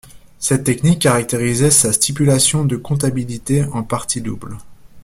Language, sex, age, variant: French, male, 19-29, Français de métropole